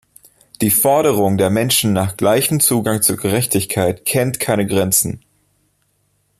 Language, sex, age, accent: German, male, 19-29, Deutschland Deutsch